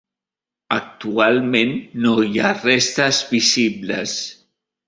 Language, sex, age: Catalan, male, 40-49